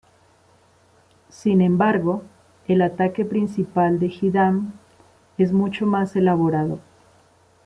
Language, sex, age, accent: Spanish, female, 40-49, Andino-Pacífico: Colombia, Perú, Ecuador, oeste de Bolivia y Venezuela andina